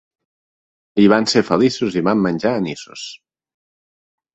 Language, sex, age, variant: Catalan, male, 30-39, Central